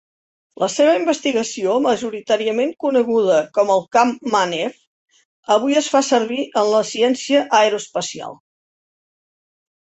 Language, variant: Catalan, Central